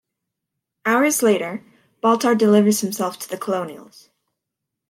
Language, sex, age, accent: English, female, under 19, Canadian English